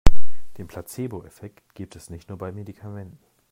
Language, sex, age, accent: German, male, 40-49, Deutschland Deutsch